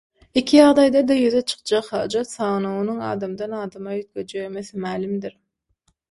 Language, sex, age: Turkmen, female, 19-29